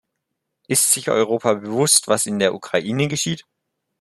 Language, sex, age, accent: German, male, under 19, Deutschland Deutsch